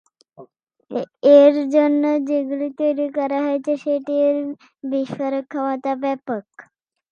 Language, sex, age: Bengali, male, 19-29